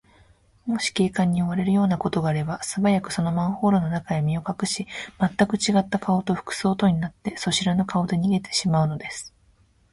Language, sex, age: Japanese, female, 19-29